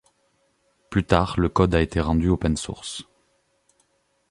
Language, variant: French, Français de métropole